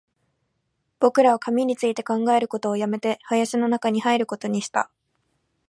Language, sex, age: Japanese, female, 19-29